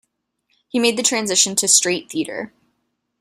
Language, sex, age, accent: English, female, 19-29, United States English